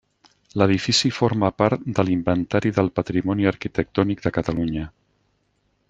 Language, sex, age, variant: Catalan, male, 60-69, Central